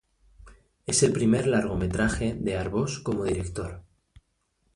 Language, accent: Spanish, España: Norte peninsular (Asturias, Castilla y León, Cantabria, País Vasco, Navarra, Aragón, La Rioja, Guadalajara, Cuenca)